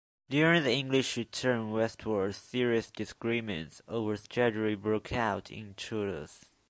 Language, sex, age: English, male, under 19